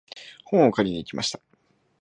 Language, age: Japanese, 19-29